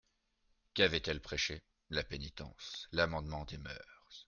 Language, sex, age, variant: French, male, 19-29, Français de métropole